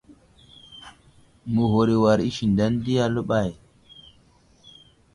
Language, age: Wuzlam, 19-29